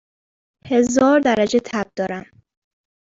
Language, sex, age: Persian, female, 19-29